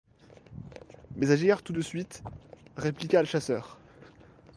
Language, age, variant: French, 19-29, Français de métropole